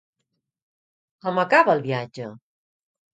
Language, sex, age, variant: Catalan, female, 50-59, Central